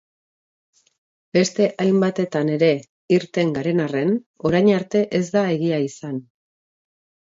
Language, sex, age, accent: Basque, female, 40-49, Erdialdekoa edo Nafarra (Gipuzkoa, Nafarroa)